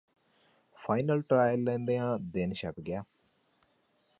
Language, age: Punjabi, 30-39